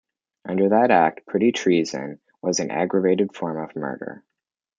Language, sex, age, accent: English, male, under 19, Canadian English